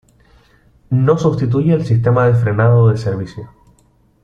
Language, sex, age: Spanish, male, 19-29